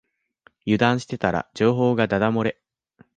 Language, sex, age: Japanese, male, 19-29